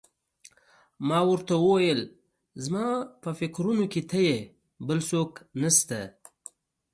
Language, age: Pashto, 30-39